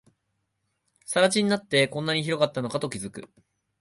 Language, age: Japanese, 19-29